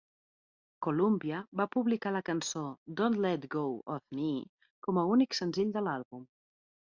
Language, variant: Catalan, Central